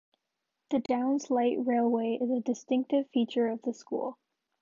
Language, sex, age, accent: English, female, under 19, United States English